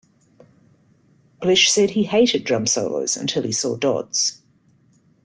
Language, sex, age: English, female, 50-59